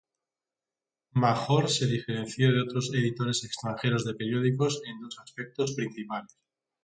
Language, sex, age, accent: Spanish, male, 40-49, España: Centro-Sur peninsular (Madrid, Toledo, Castilla-La Mancha)